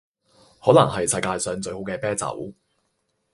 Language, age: Cantonese, 19-29